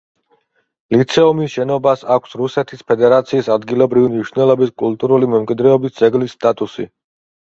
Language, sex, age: Georgian, male, 30-39